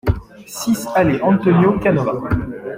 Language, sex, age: French, male, 19-29